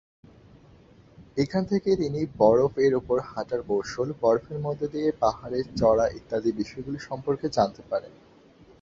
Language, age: Bengali, 19-29